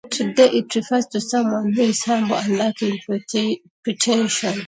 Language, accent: English, United States English